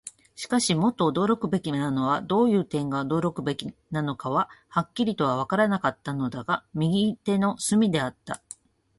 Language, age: Japanese, 40-49